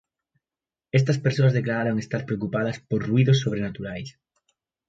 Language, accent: Galician, Central (gheada)